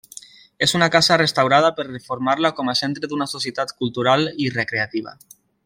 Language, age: Catalan, 19-29